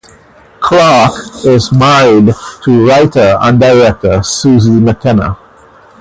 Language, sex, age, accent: English, male, 40-49, West Indies and Bermuda (Bahamas, Bermuda, Jamaica, Trinidad)